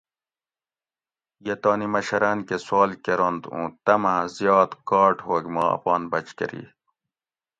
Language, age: Gawri, 40-49